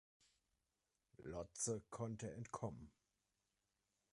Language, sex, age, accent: German, male, 40-49, Deutschland Deutsch